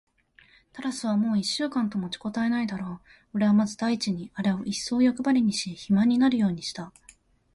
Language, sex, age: Japanese, female, 19-29